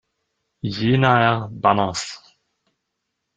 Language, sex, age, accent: German, male, 30-39, Deutschland Deutsch